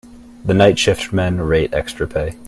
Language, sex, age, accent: English, male, 19-29, United States English